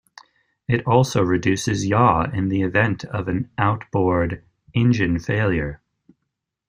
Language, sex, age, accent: English, male, 30-39, United States English